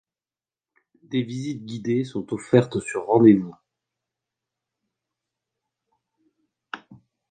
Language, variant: French, Français de métropole